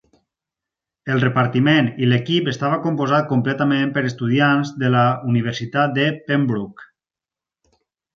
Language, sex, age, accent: Catalan, male, 30-39, valencià